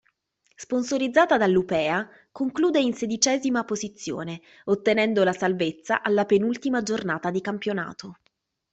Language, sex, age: Italian, female, 30-39